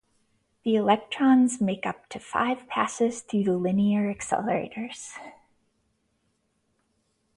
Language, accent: English, United States English